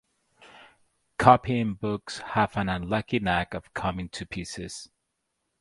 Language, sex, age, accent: English, male, 40-49, United States English